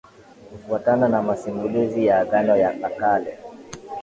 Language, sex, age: Swahili, male, 19-29